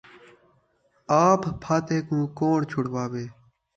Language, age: Saraiki, under 19